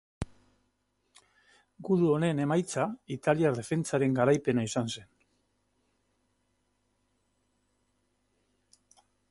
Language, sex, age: Basque, male, 60-69